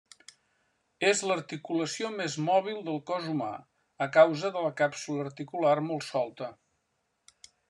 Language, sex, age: Catalan, male, 70-79